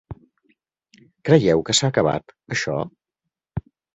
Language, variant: Catalan, Central